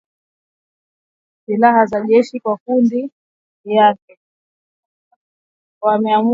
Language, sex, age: Swahili, female, 19-29